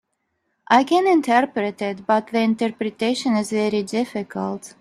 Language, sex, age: English, female, 50-59